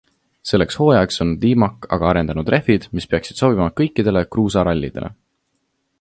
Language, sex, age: Estonian, male, 19-29